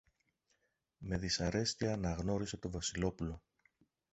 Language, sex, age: Greek, male, 30-39